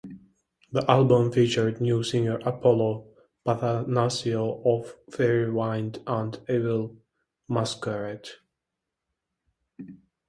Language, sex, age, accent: English, male, 19-29, England English